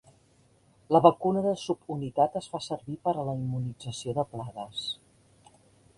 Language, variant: Catalan, Central